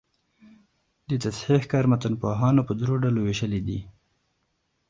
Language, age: Pashto, 19-29